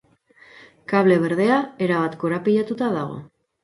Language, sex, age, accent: Basque, female, 19-29, Mendebalekoa (Araba, Bizkaia, Gipuzkoako mendebaleko herri batzuk)